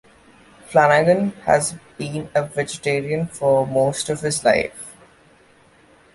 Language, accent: English, India and South Asia (India, Pakistan, Sri Lanka)